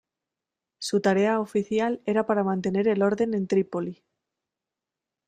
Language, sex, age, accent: Spanish, female, 19-29, España: Centro-Sur peninsular (Madrid, Toledo, Castilla-La Mancha)